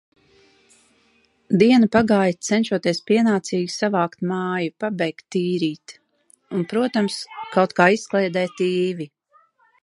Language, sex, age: Latvian, female, 40-49